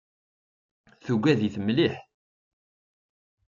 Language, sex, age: Kabyle, male, 30-39